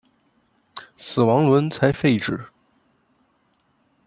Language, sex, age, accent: Chinese, male, 30-39, 出生地：黑龙江省